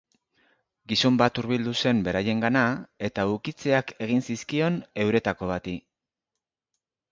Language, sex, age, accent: Basque, male, 50-59, Mendebalekoa (Araba, Bizkaia, Gipuzkoako mendebaleko herri batzuk)